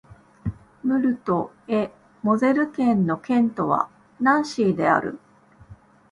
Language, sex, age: Japanese, female, 40-49